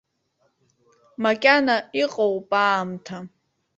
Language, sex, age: Abkhazian, female, under 19